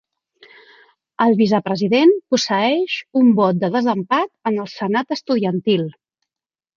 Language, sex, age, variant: Catalan, female, 40-49, Central